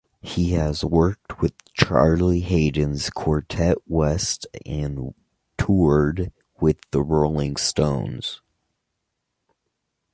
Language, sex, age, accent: English, male, 30-39, United States English